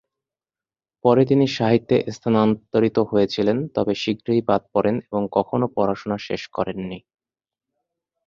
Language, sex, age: Bengali, male, 19-29